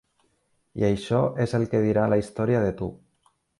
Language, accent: Catalan, valencià